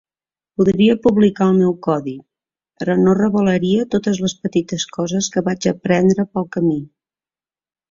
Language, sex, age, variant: Catalan, female, 50-59, Central